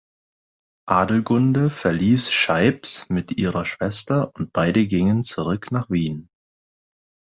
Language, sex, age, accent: German, male, 19-29, Deutschland Deutsch; Britisches Deutsch